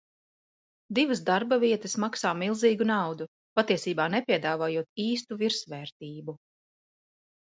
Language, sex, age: Latvian, female, 40-49